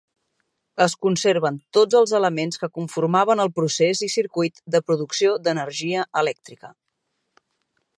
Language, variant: Catalan, Central